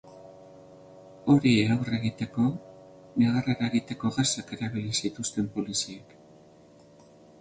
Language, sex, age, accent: Basque, male, 50-59, Mendebalekoa (Araba, Bizkaia, Gipuzkoako mendebaleko herri batzuk)